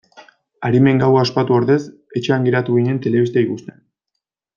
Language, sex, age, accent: Basque, male, 19-29, Erdialdekoa edo Nafarra (Gipuzkoa, Nafarroa)